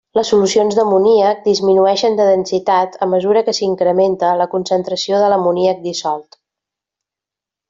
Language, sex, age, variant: Catalan, female, 40-49, Central